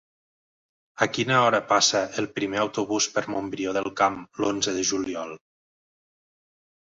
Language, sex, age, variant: Catalan, male, 40-49, Nord-Occidental